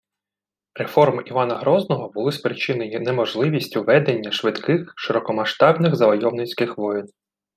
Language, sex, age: Ukrainian, male, 30-39